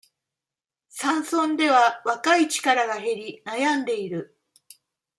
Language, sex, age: Japanese, female, 50-59